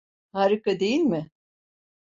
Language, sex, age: Turkish, female, 70-79